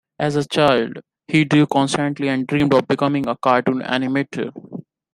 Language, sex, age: English, male, 19-29